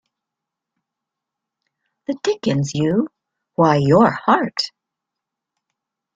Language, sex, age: English, female, 60-69